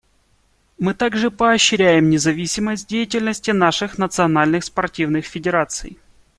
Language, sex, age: Russian, male, 19-29